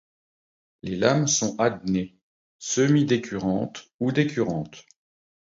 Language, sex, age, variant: French, male, 50-59, Français de métropole